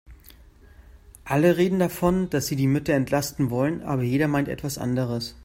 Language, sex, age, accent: German, male, 30-39, Deutschland Deutsch